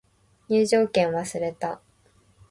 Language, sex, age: Japanese, female, under 19